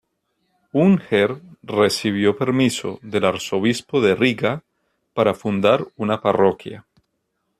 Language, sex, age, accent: Spanish, male, 40-49, Andino-Pacífico: Colombia, Perú, Ecuador, oeste de Bolivia y Venezuela andina